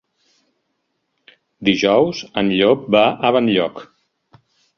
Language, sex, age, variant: Catalan, male, 50-59, Central